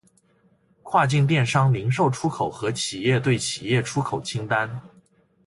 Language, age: Chinese, 19-29